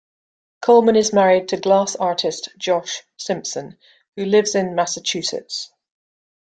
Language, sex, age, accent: English, female, 50-59, Scottish English